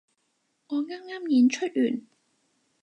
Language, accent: Cantonese, 广州音